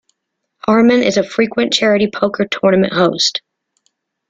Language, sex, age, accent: English, female, 30-39, United States English